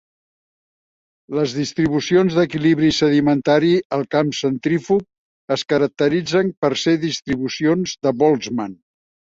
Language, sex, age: Catalan, male, 70-79